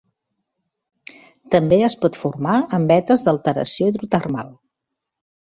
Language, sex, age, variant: Catalan, female, 40-49, Central